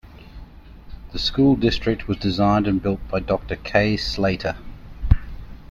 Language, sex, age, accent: English, male, 50-59, Australian English